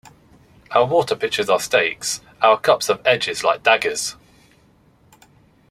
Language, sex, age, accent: English, male, 30-39, England English